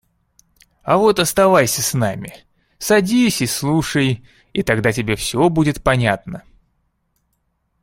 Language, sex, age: Russian, male, 19-29